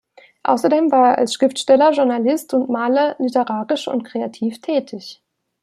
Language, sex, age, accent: German, female, 19-29, Deutschland Deutsch